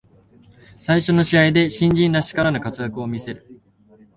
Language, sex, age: Japanese, male, 19-29